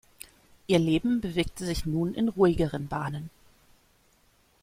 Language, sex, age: German, female, 30-39